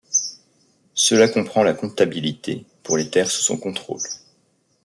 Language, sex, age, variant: French, male, 40-49, Français de métropole